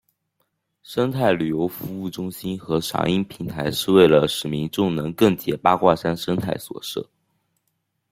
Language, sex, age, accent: Chinese, male, under 19, 出生地：福建省